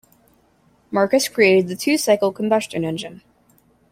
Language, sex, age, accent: English, female, under 19, United States English